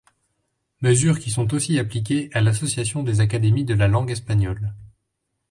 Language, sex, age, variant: French, male, 30-39, Français de métropole